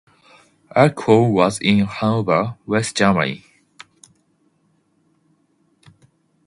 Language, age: English, 19-29